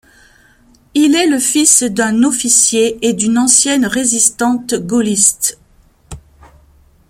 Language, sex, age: French, female, 50-59